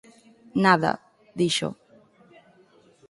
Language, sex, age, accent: Galician, female, 19-29, Normativo (estándar)